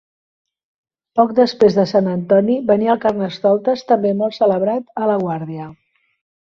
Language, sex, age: Catalan, female, 50-59